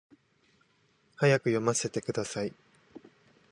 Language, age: Japanese, 19-29